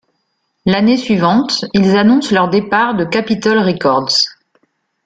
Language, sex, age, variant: French, female, 40-49, Français de métropole